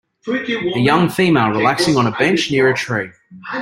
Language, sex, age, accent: English, male, 30-39, Australian English